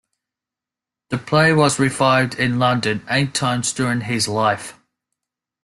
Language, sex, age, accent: English, male, 19-29, Australian English